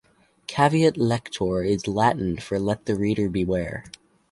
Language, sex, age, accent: English, male, under 19, Canadian English